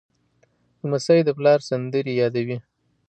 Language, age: Pashto, 30-39